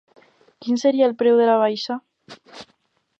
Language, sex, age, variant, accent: Catalan, female, under 19, Alacantí, valencià